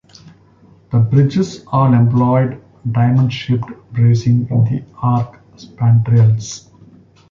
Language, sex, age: English, male, 40-49